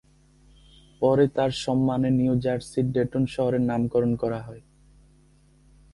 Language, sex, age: Bengali, male, 19-29